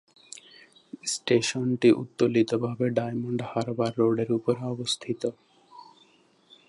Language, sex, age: Bengali, male, 19-29